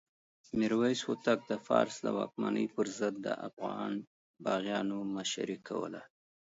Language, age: Pashto, 40-49